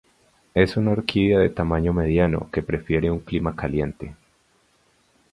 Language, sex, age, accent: Spanish, male, 30-39, Andino-Pacífico: Colombia, Perú, Ecuador, oeste de Bolivia y Venezuela andina